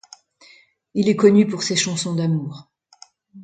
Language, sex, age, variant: French, female, 60-69, Français de métropole